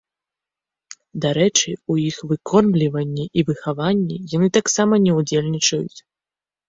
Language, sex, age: Belarusian, female, 19-29